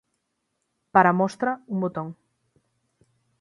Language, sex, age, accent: Galician, female, 19-29, Atlántico (seseo e gheada); Normativo (estándar)